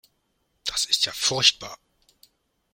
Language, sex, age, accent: German, male, 50-59, Deutschland Deutsch